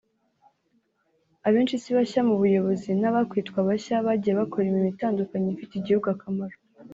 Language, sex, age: Kinyarwanda, female, 19-29